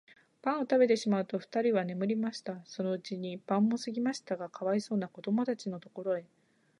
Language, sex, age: Japanese, female, 19-29